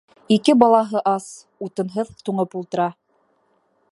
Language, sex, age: Bashkir, female, 19-29